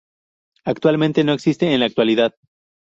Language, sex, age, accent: Spanish, male, 19-29, México